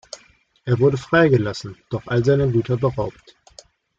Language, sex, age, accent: German, male, 40-49, Deutschland Deutsch